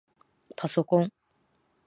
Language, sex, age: Japanese, female, 19-29